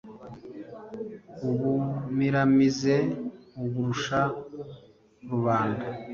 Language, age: Kinyarwanda, 30-39